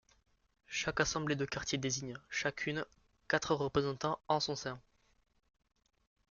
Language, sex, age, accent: French, male, under 19, Français du sud de la France